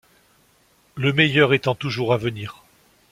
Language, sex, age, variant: French, male, 40-49, Français de métropole